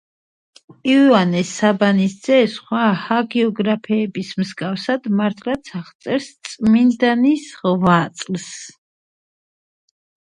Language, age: Georgian, 40-49